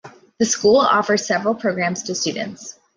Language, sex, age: English, female, 30-39